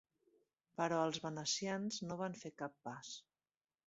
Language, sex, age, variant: Catalan, female, 30-39, Central